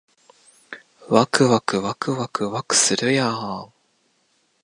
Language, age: Japanese, 19-29